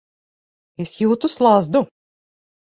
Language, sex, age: Latvian, female, 50-59